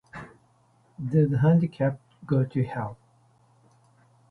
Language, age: English, 50-59